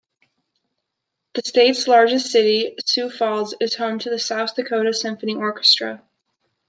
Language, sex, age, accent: English, male, 19-29, United States English